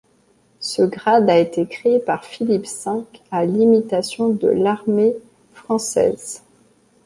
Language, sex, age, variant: French, female, 30-39, Français de métropole